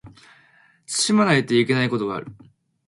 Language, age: Japanese, 19-29